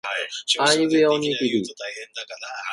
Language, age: Japanese, 40-49